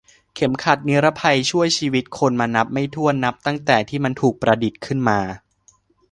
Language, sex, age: Thai, male, 19-29